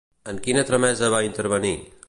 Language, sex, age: Catalan, male, 40-49